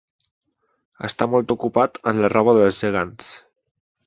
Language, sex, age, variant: Catalan, male, 19-29, Balear